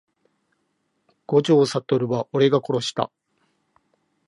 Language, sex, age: Japanese, male, 50-59